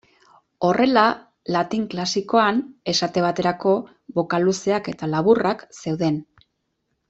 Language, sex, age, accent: Basque, female, 40-49, Erdialdekoa edo Nafarra (Gipuzkoa, Nafarroa)